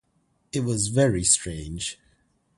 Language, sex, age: English, male, 19-29